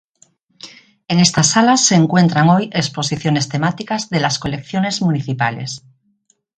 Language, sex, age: Spanish, female, 40-49